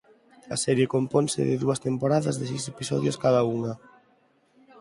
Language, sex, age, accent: Galician, male, under 19, Neofalante